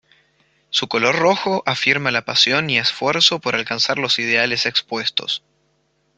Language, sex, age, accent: Spanish, male, 19-29, Rioplatense: Argentina, Uruguay, este de Bolivia, Paraguay